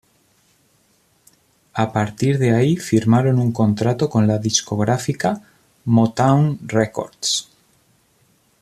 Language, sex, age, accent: Spanish, male, 19-29, España: Centro-Sur peninsular (Madrid, Toledo, Castilla-La Mancha)